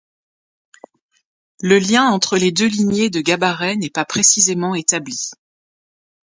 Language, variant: French, Français de métropole